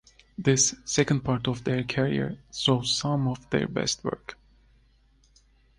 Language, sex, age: English, male, 30-39